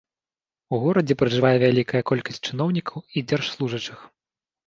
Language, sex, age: Belarusian, male, 30-39